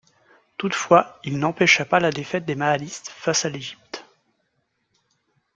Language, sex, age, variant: French, male, 30-39, Français de métropole